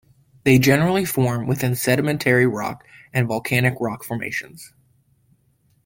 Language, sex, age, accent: English, male, 19-29, United States English